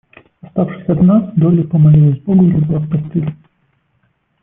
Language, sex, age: Russian, male, 30-39